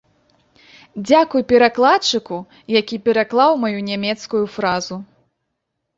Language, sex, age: Belarusian, female, 19-29